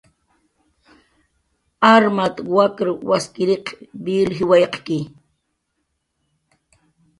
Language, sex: Jaqaru, female